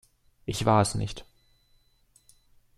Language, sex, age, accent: German, male, under 19, Deutschland Deutsch